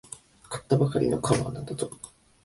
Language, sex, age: Japanese, male, 19-29